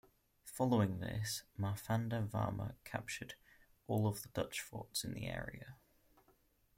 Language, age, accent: English, 19-29, England English